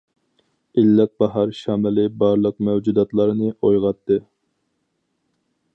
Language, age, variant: Uyghur, 30-39, ئۇيغۇر تىلى